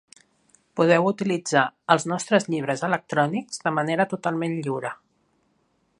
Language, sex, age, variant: Catalan, female, 50-59, Nord-Occidental